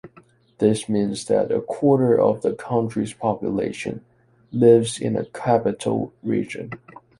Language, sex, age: English, male, 19-29